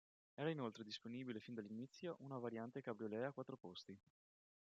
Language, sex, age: Italian, male, 30-39